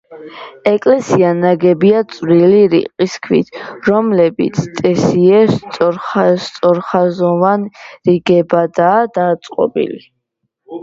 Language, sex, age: Georgian, female, under 19